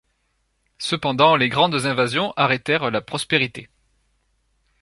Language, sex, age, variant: French, male, 30-39, Français de métropole